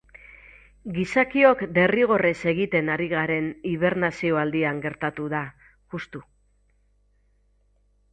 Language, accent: Basque, Mendebalekoa (Araba, Bizkaia, Gipuzkoako mendebaleko herri batzuk)